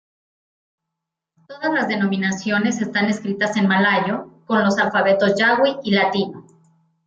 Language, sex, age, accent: Spanish, female, 40-49, México